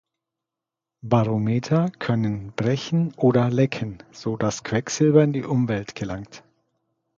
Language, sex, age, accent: German, male, 40-49, Deutschland Deutsch